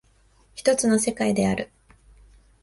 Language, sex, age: Japanese, female, 19-29